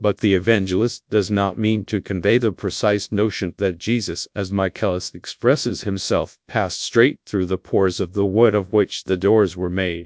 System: TTS, GradTTS